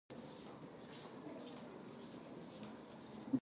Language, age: Japanese, 19-29